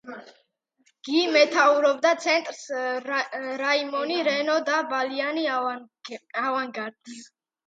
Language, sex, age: Georgian, female, 50-59